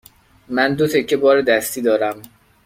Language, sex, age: Persian, male, 19-29